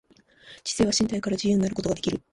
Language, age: Japanese, 19-29